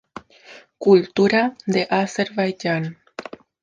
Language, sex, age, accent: Spanish, female, under 19, Chileno: Chile, Cuyo